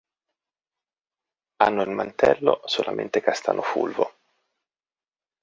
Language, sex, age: Italian, male, 40-49